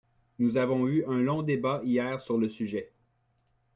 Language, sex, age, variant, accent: French, male, 40-49, Français d'Amérique du Nord, Français du Canada